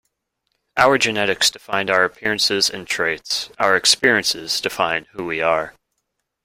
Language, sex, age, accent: English, male, 19-29, United States English